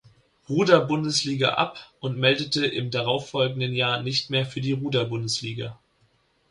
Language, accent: German, Deutschland Deutsch